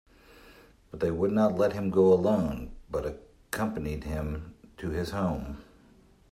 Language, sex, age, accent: English, male, 50-59, United States English